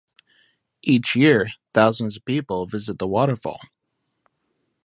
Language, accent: English, United States English